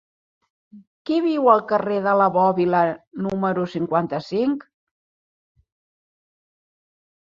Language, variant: Catalan, Central